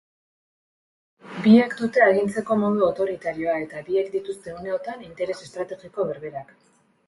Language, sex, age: Basque, female, 40-49